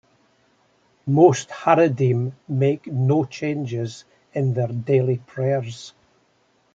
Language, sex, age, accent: English, male, 70-79, Scottish English